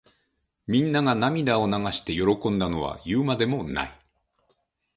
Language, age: Japanese, 50-59